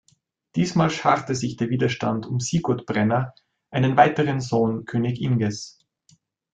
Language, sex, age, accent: German, male, 30-39, Österreichisches Deutsch